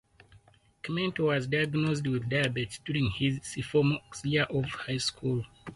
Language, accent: English, Southern African (South Africa, Zimbabwe, Namibia)